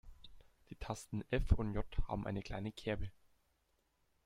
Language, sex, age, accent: German, male, under 19, Österreichisches Deutsch